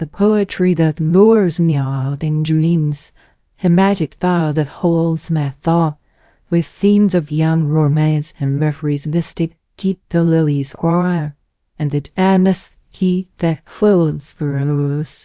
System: TTS, VITS